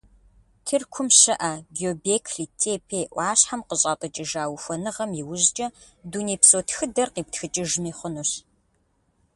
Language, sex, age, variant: Kabardian, female, 30-39, Адыгэбзэ (Къэбэрдей, Кирил, псоми зэдай)